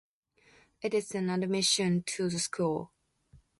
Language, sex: English, female